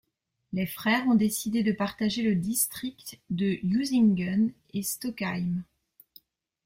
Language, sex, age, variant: French, female, 40-49, Français de métropole